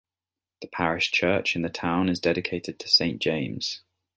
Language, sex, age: English, male, 19-29